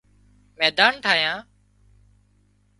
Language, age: Wadiyara Koli, 30-39